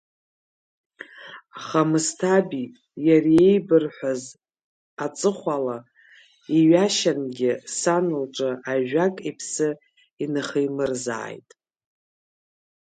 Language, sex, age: Abkhazian, female, 50-59